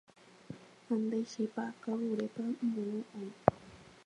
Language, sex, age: Guarani, female, 19-29